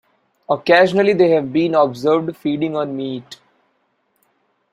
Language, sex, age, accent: English, male, 19-29, India and South Asia (India, Pakistan, Sri Lanka)